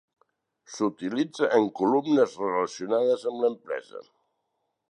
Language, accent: Catalan, Barceloní